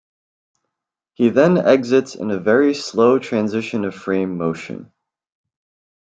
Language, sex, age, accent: English, male, 19-29, United States English